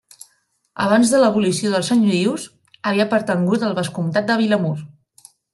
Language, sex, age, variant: Catalan, female, 19-29, Nord-Occidental